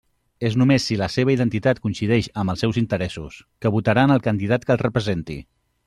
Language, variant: Catalan, Central